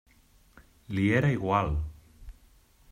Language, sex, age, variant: Catalan, male, 30-39, Central